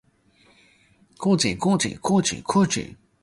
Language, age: Cantonese, 19-29